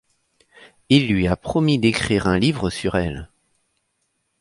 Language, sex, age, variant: French, male, 30-39, Français de métropole